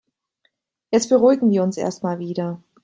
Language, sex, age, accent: German, female, 30-39, Deutschland Deutsch